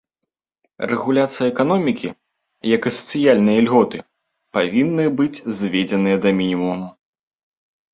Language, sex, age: Belarusian, male, under 19